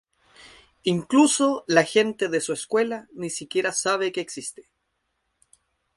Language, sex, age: Spanish, male, 30-39